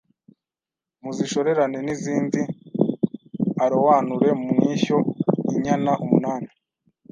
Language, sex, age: Kinyarwanda, male, 19-29